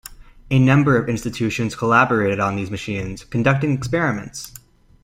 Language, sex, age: English, male, 19-29